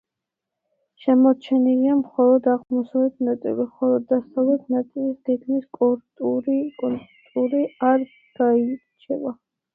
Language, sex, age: Georgian, female, under 19